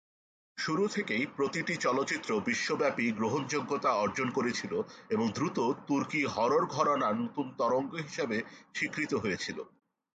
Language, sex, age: Bengali, male, 40-49